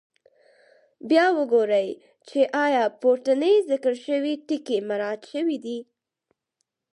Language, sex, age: Pashto, female, under 19